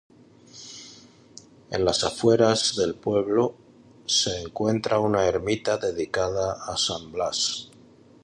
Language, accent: Spanish, España: Norte peninsular (Asturias, Castilla y León, Cantabria, País Vasco, Navarra, Aragón, La Rioja, Guadalajara, Cuenca)